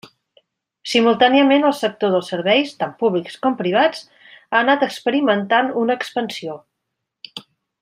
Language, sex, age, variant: Catalan, female, 50-59, Central